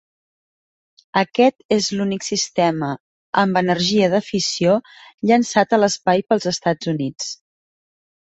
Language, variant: Catalan, Central